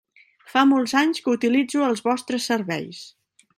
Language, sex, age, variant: Catalan, female, 19-29, Central